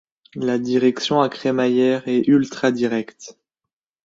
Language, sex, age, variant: French, male, 19-29, Français de métropole